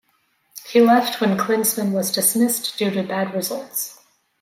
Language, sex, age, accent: English, female, 30-39, Canadian English